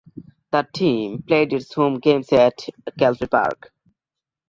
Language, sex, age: English, male, under 19